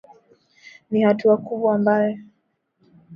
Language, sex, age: Swahili, female, 19-29